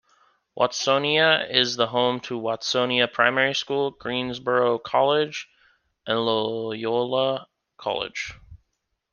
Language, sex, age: English, male, 19-29